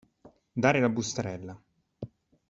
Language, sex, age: Italian, male, 30-39